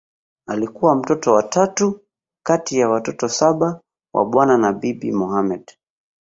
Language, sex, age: Swahili, male, 30-39